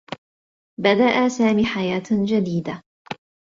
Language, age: Arabic, 30-39